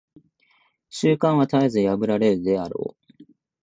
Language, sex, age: Japanese, male, 19-29